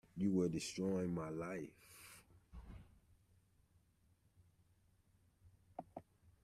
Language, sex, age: English, male, 50-59